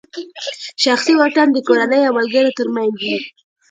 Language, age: Pashto, 19-29